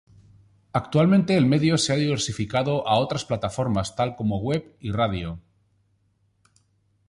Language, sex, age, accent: Spanish, male, 50-59, España: Norte peninsular (Asturias, Castilla y León, Cantabria, País Vasco, Navarra, Aragón, La Rioja, Guadalajara, Cuenca)